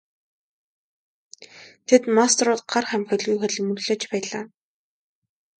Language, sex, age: Mongolian, female, 19-29